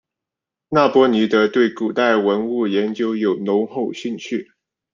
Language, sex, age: Chinese, male, 40-49